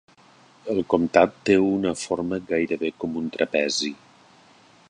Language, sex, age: Catalan, male, 50-59